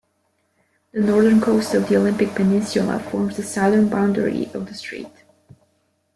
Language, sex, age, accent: English, female, 19-29, United States English